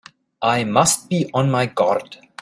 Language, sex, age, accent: English, male, 30-39, Southern African (South Africa, Zimbabwe, Namibia)